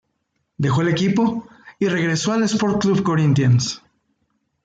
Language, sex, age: Spanish, male, 40-49